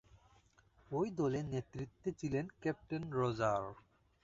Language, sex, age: Bengali, male, 19-29